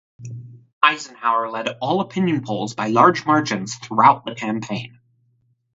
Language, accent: English, United States English; Midwestern